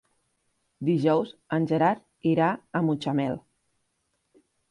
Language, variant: Catalan, Central